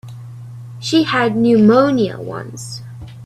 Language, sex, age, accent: English, female, under 19, Southern African (South Africa, Zimbabwe, Namibia)